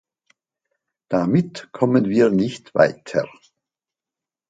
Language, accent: German, Österreichisches Deutsch